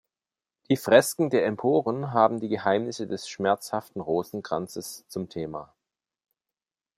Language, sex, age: German, male, 40-49